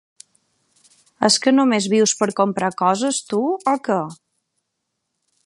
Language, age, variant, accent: Catalan, 30-39, Balear, balear; Palma